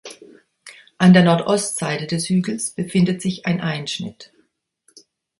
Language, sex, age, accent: German, female, 60-69, Deutschland Deutsch